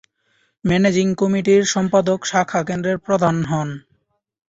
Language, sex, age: Bengali, male, 19-29